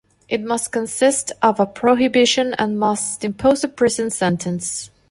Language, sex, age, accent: English, female, 30-39, United States English